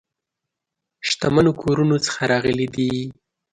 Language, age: Pashto, 19-29